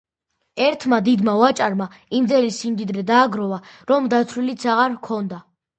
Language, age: Georgian, under 19